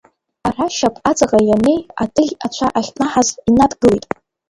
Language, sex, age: Abkhazian, female, under 19